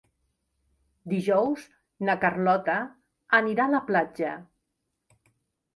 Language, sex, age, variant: Catalan, female, 50-59, Central